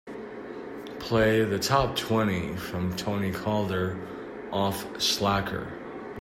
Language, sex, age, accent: English, male, 40-49, United States English